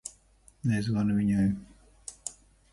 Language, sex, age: Latvian, male, 50-59